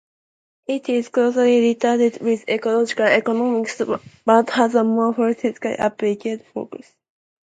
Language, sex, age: English, female, 19-29